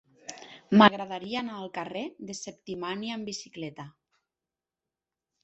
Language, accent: Catalan, Ebrenc